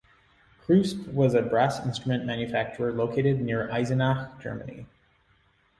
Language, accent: English, Canadian English